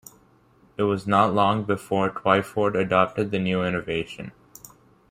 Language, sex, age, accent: English, male, under 19, United States English